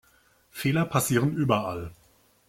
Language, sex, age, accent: German, male, 40-49, Deutschland Deutsch